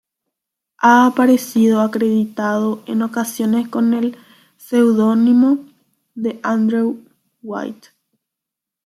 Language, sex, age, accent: Spanish, female, under 19, Rioplatense: Argentina, Uruguay, este de Bolivia, Paraguay